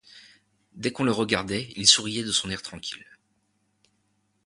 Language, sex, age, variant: French, male, 30-39, Français de métropole